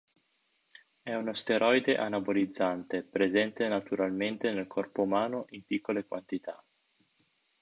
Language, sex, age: Italian, male, 30-39